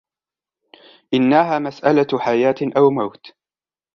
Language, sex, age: Arabic, male, 19-29